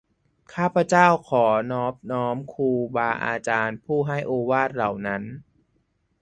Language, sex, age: Thai, male, 19-29